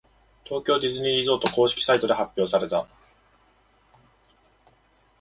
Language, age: Japanese, 19-29